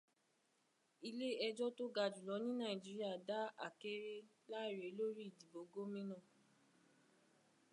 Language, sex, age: Yoruba, female, 19-29